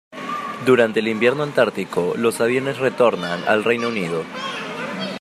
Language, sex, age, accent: Spanish, male, 19-29, Andino-Pacífico: Colombia, Perú, Ecuador, oeste de Bolivia y Venezuela andina